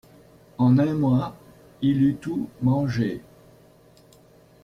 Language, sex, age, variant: French, male, 60-69, Français de métropole